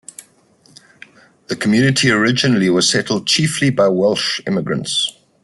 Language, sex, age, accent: English, male, 40-49, Southern African (South Africa, Zimbabwe, Namibia)